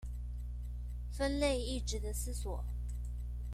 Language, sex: Chinese, female